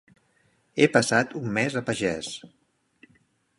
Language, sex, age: Catalan, male, 50-59